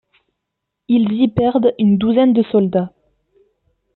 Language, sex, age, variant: French, female, 19-29, Français de métropole